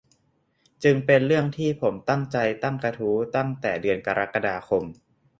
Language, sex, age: Thai, male, 19-29